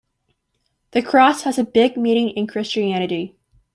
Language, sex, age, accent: English, female, under 19, United States English